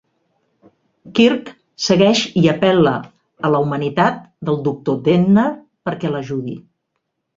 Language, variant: Catalan, Central